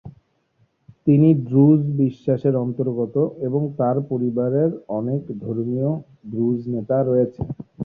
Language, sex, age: Bengali, male, 19-29